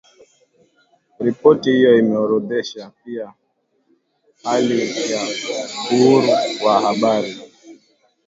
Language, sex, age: Swahili, male, 19-29